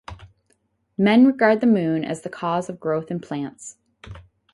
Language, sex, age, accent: English, female, 19-29, United States English